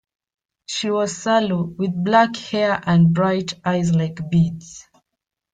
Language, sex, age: English, female, 19-29